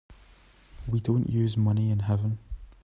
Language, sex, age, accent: English, male, 19-29, Scottish English